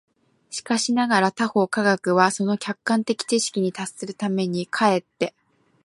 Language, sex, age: Japanese, female, 19-29